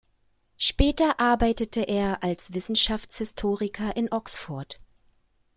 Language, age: German, 30-39